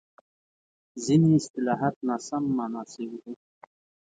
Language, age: Pashto, 19-29